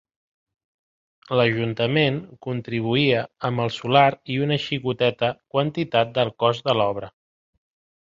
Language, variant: Catalan, Central